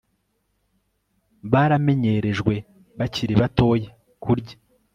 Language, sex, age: Kinyarwanda, male, 30-39